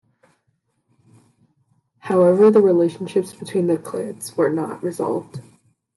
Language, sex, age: English, female, under 19